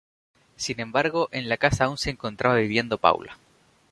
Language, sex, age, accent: Spanish, male, 19-29, España: Islas Canarias